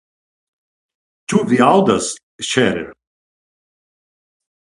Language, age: Esperanto, 60-69